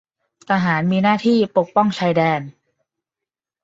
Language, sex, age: Thai, male, 30-39